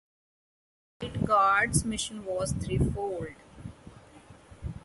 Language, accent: English, India and South Asia (India, Pakistan, Sri Lanka)